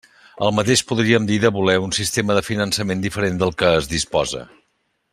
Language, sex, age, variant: Catalan, male, 60-69, Central